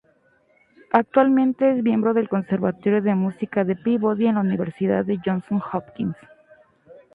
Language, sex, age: Spanish, female, 19-29